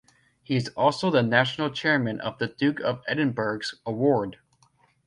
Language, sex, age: English, male, 19-29